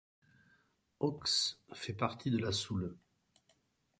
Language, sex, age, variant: French, male, 50-59, Français de métropole